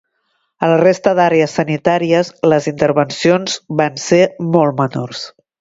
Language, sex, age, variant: Catalan, female, 50-59, Septentrional